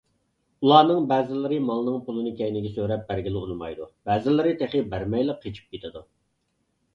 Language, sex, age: Uyghur, male, 19-29